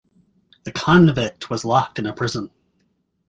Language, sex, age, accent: English, male, 30-39, United States English